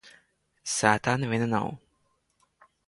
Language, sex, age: Latvian, male, under 19